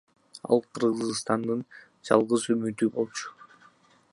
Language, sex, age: Kyrgyz, female, 19-29